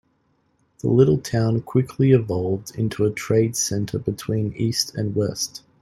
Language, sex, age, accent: English, male, 19-29, Australian English